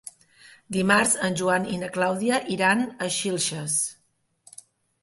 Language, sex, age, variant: Catalan, female, 40-49, Central